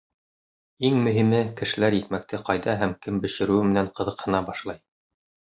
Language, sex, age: Bashkir, female, 30-39